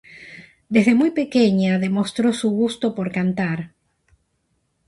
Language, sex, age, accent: Spanish, female, 60-69, Rioplatense: Argentina, Uruguay, este de Bolivia, Paraguay